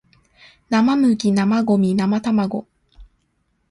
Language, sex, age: Japanese, female, 19-29